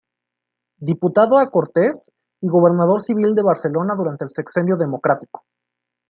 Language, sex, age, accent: Spanish, male, 19-29, México